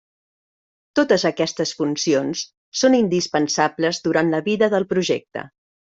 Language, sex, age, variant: Catalan, female, 40-49, Central